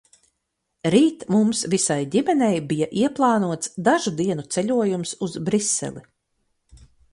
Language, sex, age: Latvian, female, 50-59